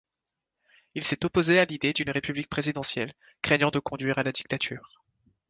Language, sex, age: French, male, 19-29